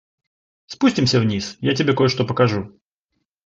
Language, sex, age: Russian, male, 30-39